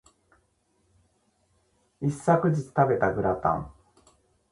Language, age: Japanese, 40-49